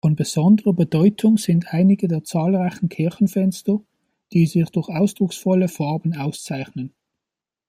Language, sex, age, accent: German, male, 19-29, Schweizerdeutsch